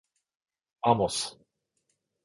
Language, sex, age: Japanese, male, 40-49